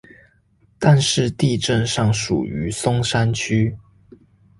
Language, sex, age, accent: Chinese, male, 19-29, 出生地：臺北市